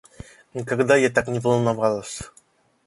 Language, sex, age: Russian, male, 19-29